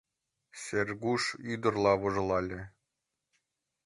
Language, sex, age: Mari, male, 19-29